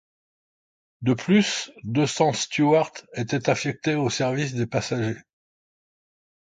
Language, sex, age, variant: French, male, 60-69, Français de métropole